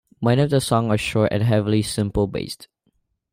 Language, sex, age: English, male, under 19